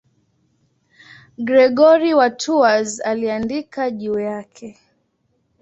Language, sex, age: Swahili, female, 19-29